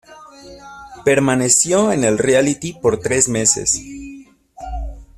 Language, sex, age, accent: Spanish, male, 19-29, México